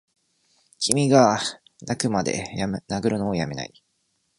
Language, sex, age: Japanese, male, 19-29